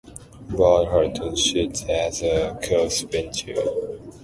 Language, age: English, under 19